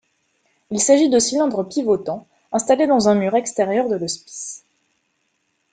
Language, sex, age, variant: French, female, 19-29, Français de métropole